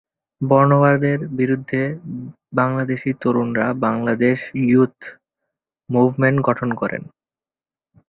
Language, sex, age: Bengali, male, 19-29